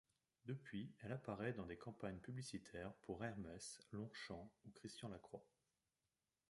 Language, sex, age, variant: French, male, 40-49, Français de métropole